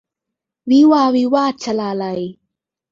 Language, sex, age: Thai, female, 30-39